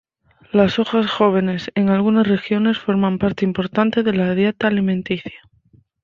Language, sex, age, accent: Spanish, female, 30-39, España: Norte peninsular (Asturias, Castilla y León, Cantabria, País Vasco, Navarra, Aragón, La Rioja, Guadalajara, Cuenca)